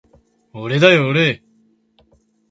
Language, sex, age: Japanese, male, 19-29